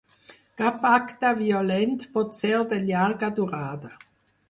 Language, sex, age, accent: Catalan, female, 50-59, aprenent (recent, des d'altres llengües)